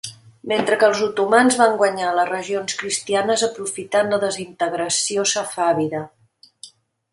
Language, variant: Catalan, Central